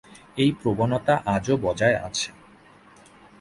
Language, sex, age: Bengali, male, 19-29